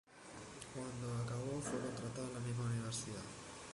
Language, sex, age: Spanish, male, 19-29